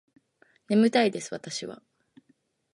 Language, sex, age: Japanese, female, 19-29